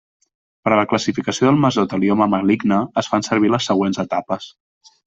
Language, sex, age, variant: Catalan, male, 30-39, Central